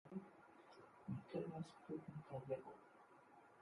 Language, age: English, 30-39